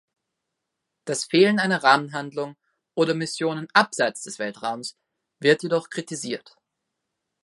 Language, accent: German, Österreichisches Deutsch